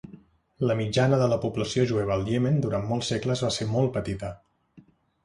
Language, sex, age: Catalan, male, 40-49